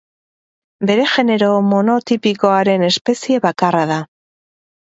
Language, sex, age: Basque, female, 30-39